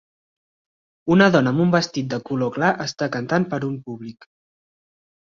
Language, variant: Catalan, Central